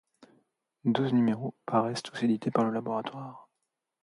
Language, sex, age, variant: French, male, 30-39, Français de métropole